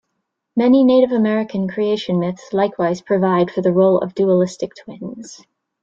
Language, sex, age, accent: English, female, 30-39, United States English